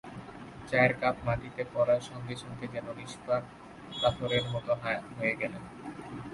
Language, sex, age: Bengali, male, 19-29